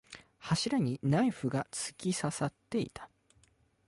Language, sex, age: Japanese, male, 19-29